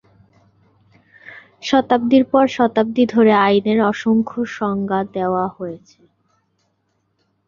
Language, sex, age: Bengali, female, 19-29